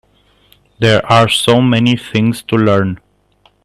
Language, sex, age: English, male, 30-39